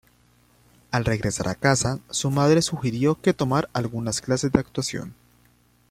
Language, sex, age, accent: Spanish, male, 19-29, Andino-Pacífico: Colombia, Perú, Ecuador, oeste de Bolivia y Venezuela andina